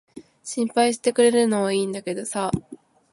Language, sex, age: Japanese, female, 19-29